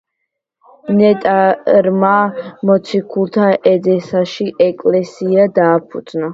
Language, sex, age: Georgian, female, under 19